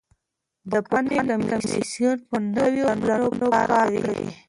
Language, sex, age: Pashto, female, 19-29